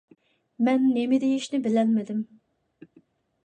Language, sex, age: Uyghur, female, 40-49